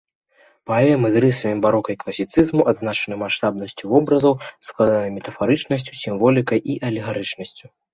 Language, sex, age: Belarusian, male, under 19